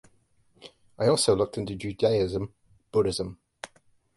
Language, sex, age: English, male, 50-59